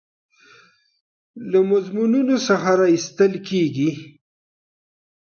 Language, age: Pashto, 30-39